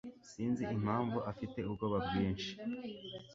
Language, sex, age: Kinyarwanda, male, 19-29